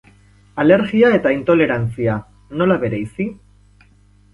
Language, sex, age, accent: Basque, male, 19-29, Erdialdekoa edo Nafarra (Gipuzkoa, Nafarroa)